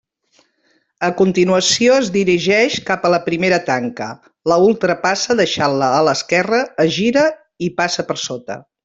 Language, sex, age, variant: Catalan, female, 50-59, Central